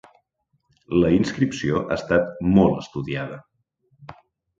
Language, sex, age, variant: Catalan, male, 40-49, Central